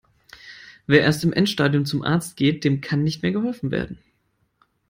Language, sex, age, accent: German, male, 19-29, Deutschland Deutsch